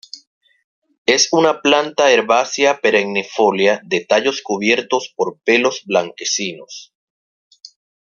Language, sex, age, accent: Spanish, male, 30-39, Caribe: Cuba, Venezuela, Puerto Rico, República Dominicana, Panamá, Colombia caribeña, México caribeño, Costa del golfo de México